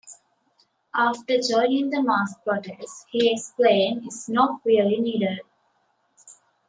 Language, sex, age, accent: English, female, 19-29, England English